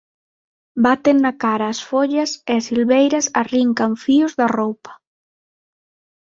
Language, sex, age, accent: Galician, female, 19-29, Atlántico (seseo e gheada); Normativo (estándar)